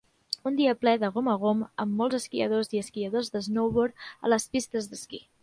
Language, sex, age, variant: Catalan, female, 19-29, Central